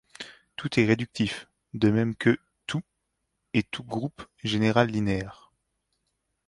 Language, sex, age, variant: French, male, 30-39, Français de métropole